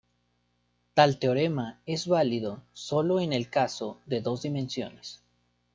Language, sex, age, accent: Spanish, male, 19-29, México